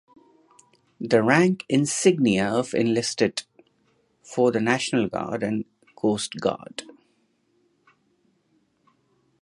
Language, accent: English, India and South Asia (India, Pakistan, Sri Lanka)